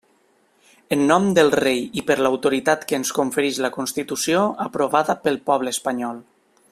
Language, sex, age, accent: Catalan, male, 19-29, valencià